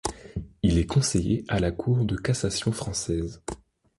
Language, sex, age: French, male, 19-29